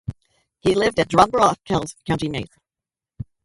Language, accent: English, United States English